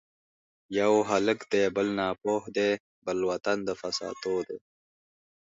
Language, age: Pashto, 19-29